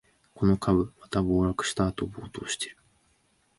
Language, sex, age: Japanese, male, 19-29